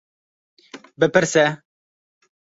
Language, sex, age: Kurdish, male, 19-29